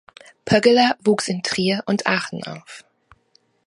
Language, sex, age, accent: German, female, 30-39, Deutschland Deutsch